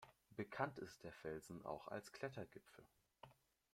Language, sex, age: German, male, under 19